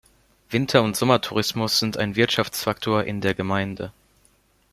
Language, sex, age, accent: German, male, under 19, Deutschland Deutsch